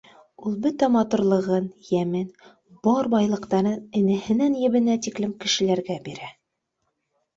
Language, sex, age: Bashkir, female, 30-39